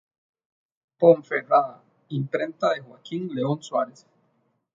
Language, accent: Spanish, América central